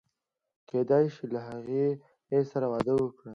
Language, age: Pashto, under 19